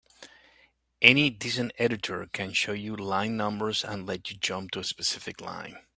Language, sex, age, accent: English, male, 50-59, United States English